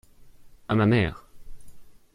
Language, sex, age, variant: French, male, 19-29, Français de métropole